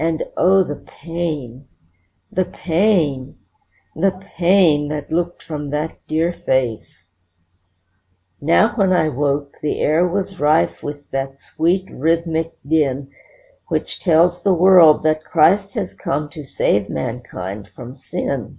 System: none